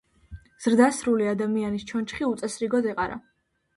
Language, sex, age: Georgian, female, under 19